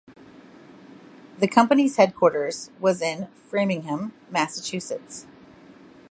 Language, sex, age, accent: English, female, 40-49, United States English